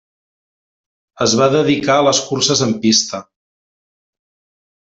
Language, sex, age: Catalan, male, 40-49